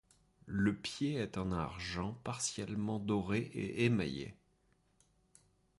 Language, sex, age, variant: French, male, 30-39, Français de métropole